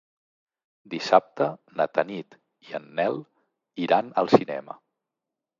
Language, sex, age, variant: Catalan, male, 40-49, Central